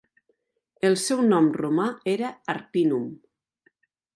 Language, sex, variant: Catalan, female, Nord-Occidental